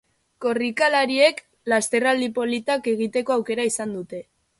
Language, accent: Basque, Erdialdekoa edo Nafarra (Gipuzkoa, Nafarroa)